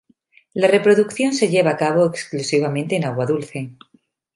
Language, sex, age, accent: Spanish, female, 40-49, España: Norte peninsular (Asturias, Castilla y León, Cantabria, País Vasco, Navarra, Aragón, La Rioja, Guadalajara, Cuenca)